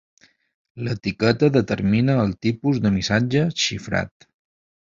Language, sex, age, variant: Catalan, male, 40-49, Balear